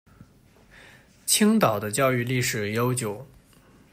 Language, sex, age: Chinese, male, 19-29